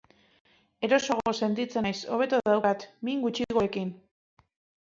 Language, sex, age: Basque, female, 40-49